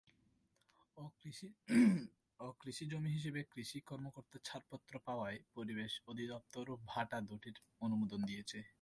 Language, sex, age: Bengali, male, 19-29